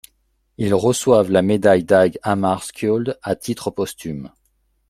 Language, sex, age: French, male, 40-49